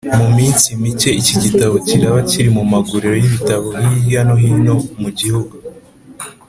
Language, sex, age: Kinyarwanda, male, 19-29